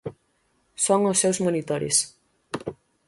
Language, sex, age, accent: Galician, female, 19-29, Central (gheada); Oriental (común en zona oriental)